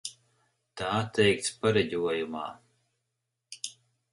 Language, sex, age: Latvian, male, 50-59